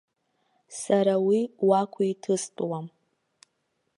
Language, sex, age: Abkhazian, female, 19-29